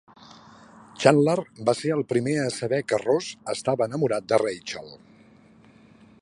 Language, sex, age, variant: Catalan, male, 50-59, Central